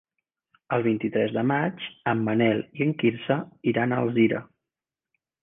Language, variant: Catalan, Central